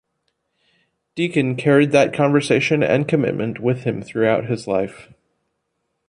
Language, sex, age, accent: English, male, 30-39, United States English